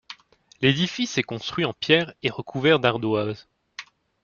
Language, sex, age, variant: French, male, 19-29, Français de métropole